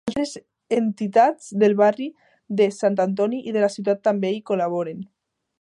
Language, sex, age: Catalan, female, under 19